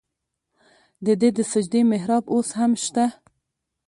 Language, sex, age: Pashto, female, 19-29